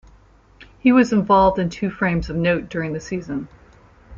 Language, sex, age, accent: English, female, 50-59, United States English